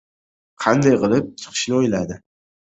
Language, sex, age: Uzbek, male, 19-29